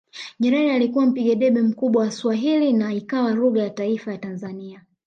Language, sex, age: Swahili, male, 19-29